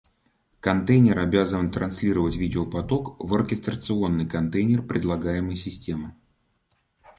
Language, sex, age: Russian, male, 30-39